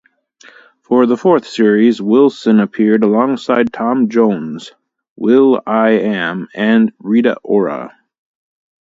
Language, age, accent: English, 30-39, United States English